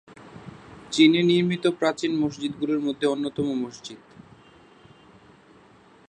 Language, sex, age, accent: Bengali, male, 30-39, Bangladeshi